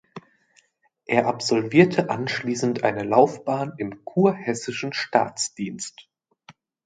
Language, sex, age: German, male, 30-39